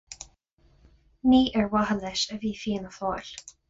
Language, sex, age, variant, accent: Irish, female, 30-39, Gaeilge Chonnacht, Cainteoir líofa, ní ó dhúchas